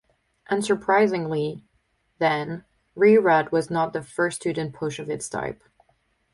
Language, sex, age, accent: English, female, 19-29, United States English